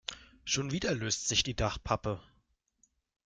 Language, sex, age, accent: German, male, 19-29, Deutschland Deutsch